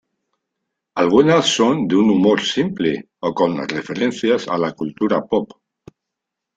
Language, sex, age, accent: Spanish, male, 60-69, España: Centro-Sur peninsular (Madrid, Toledo, Castilla-La Mancha)